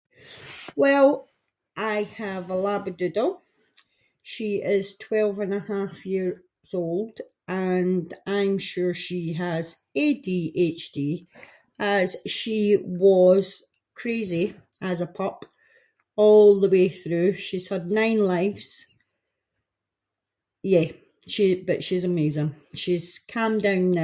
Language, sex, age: Scots, female, 50-59